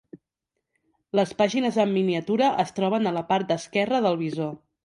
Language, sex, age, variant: Catalan, female, 30-39, Nord-Occidental